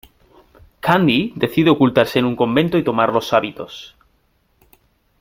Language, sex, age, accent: Spanish, male, 30-39, España: Norte peninsular (Asturias, Castilla y León, Cantabria, País Vasco, Navarra, Aragón, La Rioja, Guadalajara, Cuenca)